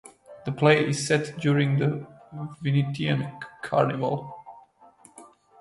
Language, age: English, 19-29